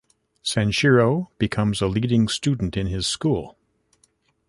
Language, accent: English, Canadian English